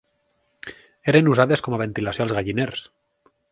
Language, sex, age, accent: Catalan, male, 19-29, valencià